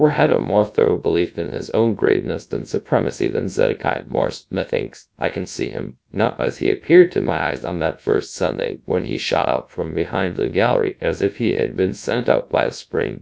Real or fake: fake